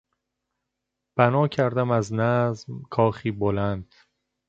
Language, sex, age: Persian, male, 30-39